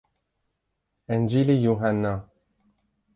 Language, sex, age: Persian, male, 40-49